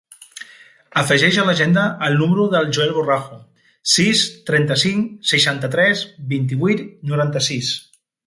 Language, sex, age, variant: Catalan, male, 50-59, Central